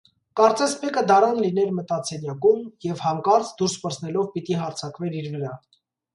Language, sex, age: Armenian, male, 19-29